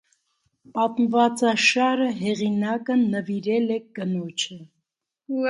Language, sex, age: Armenian, female, 19-29